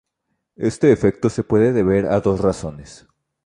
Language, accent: Spanish, México